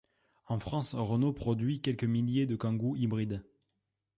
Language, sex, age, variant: French, male, 19-29, Français de métropole